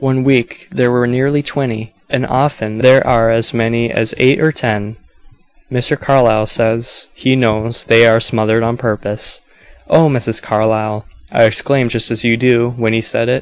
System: none